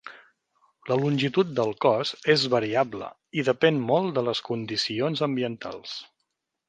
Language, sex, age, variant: Catalan, male, 50-59, Central